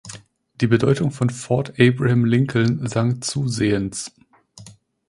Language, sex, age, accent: German, male, 19-29, Deutschland Deutsch